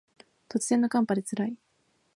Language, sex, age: Japanese, female, under 19